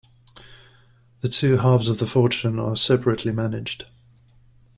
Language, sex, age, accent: English, male, 30-39, Southern African (South Africa, Zimbabwe, Namibia)